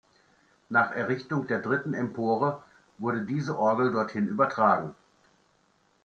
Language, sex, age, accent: German, male, 50-59, Deutschland Deutsch